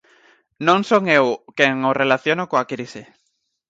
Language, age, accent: Galician, 19-29, Atlántico (seseo e gheada); Normativo (estándar)